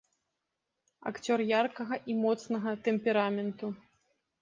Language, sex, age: Belarusian, female, 19-29